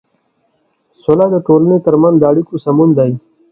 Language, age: Pashto, 40-49